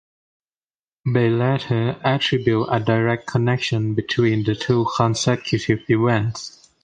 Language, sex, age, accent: English, male, 19-29, Singaporean English